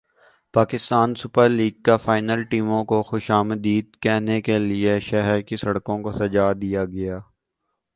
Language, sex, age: Urdu, male, 19-29